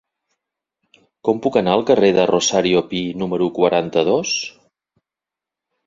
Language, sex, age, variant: Catalan, male, 40-49, Central